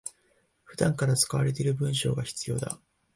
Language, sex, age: Japanese, male, 19-29